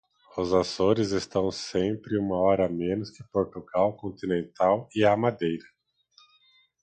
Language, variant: Portuguese, Portuguese (Brasil)